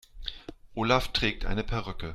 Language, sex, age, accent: German, male, 40-49, Deutschland Deutsch